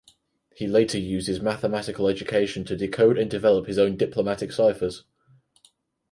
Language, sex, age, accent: English, male, under 19, England English